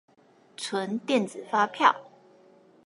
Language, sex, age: Chinese, female, 19-29